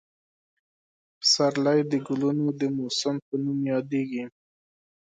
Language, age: Pashto, 19-29